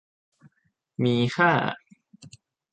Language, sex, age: Thai, male, under 19